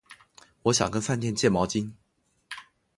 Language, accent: Chinese, 出生地：浙江省